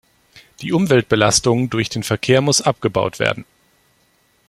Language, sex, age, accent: German, male, 19-29, Deutschland Deutsch